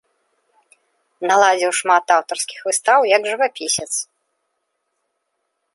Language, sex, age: Belarusian, female, 19-29